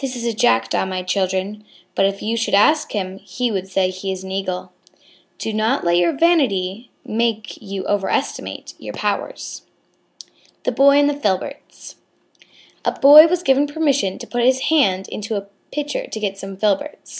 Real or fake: real